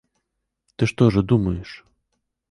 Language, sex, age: Russian, male, 30-39